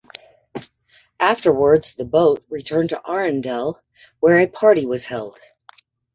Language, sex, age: English, female, 40-49